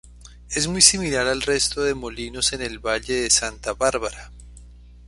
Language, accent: Spanish, Andino-Pacífico: Colombia, Perú, Ecuador, oeste de Bolivia y Venezuela andina